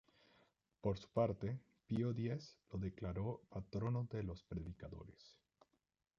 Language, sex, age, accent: Spanish, male, 19-29, Caribe: Cuba, Venezuela, Puerto Rico, República Dominicana, Panamá, Colombia caribeña, México caribeño, Costa del golfo de México